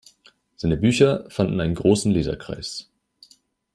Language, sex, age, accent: German, male, 19-29, Deutschland Deutsch